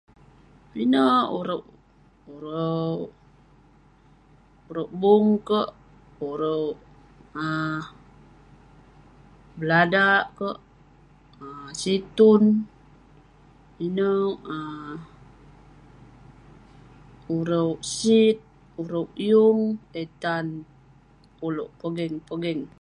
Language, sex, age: Western Penan, female, 19-29